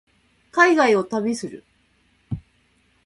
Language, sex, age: Japanese, female, 30-39